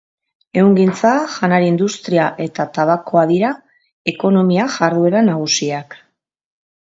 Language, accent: Basque, Mendebalekoa (Araba, Bizkaia, Gipuzkoako mendebaleko herri batzuk)